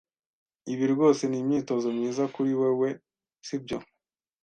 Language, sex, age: Kinyarwanda, male, 19-29